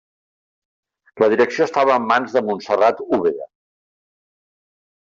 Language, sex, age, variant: Catalan, male, 70-79, Central